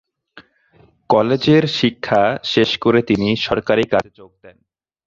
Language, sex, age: Bengali, male, 19-29